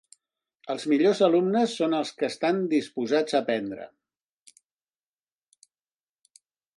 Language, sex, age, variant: Catalan, male, 60-69, Central